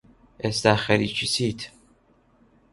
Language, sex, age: Central Kurdish, male, 19-29